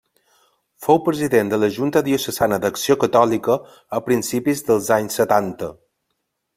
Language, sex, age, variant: Catalan, male, 30-39, Balear